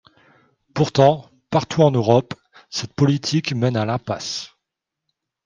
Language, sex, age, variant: French, male, 30-39, Français de métropole